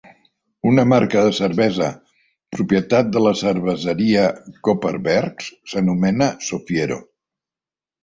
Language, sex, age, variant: Catalan, male, 70-79, Central